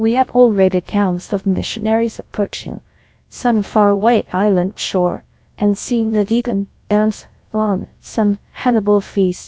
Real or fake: fake